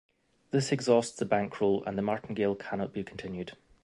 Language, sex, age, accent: English, male, 19-29, Scottish English